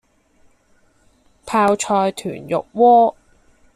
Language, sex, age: Cantonese, female, 30-39